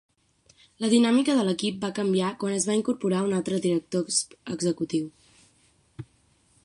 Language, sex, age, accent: Catalan, female, 19-29, central; septentrional